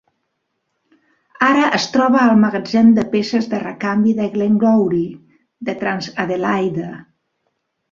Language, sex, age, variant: Catalan, female, 50-59, Central